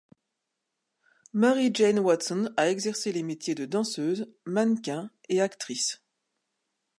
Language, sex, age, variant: French, female, 50-59, Français de métropole